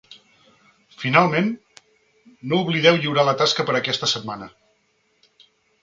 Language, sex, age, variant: Catalan, male, 40-49, Central